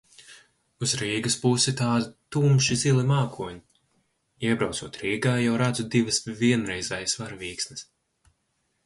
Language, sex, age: Latvian, male, under 19